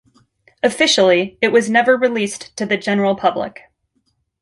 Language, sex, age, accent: English, female, 40-49, United States English